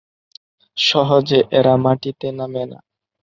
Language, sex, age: Bengali, male, 19-29